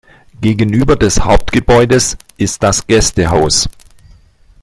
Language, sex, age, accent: German, male, 50-59, Deutschland Deutsch